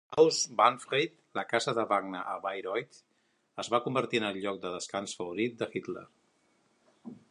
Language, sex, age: Catalan, male, 50-59